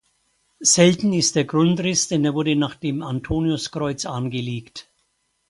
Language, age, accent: German, 70-79, Deutschland Deutsch